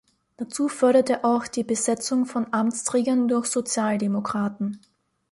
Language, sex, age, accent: German, female, 19-29, Österreichisches Deutsch